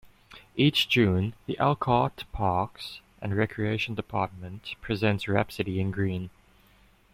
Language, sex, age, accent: English, male, 19-29, Southern African (South Africa, Zimbabwe, Namibia)